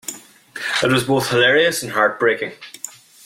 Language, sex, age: English, male, under 19